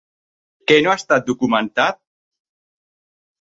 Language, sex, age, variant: Catalan, male, 30-39, Central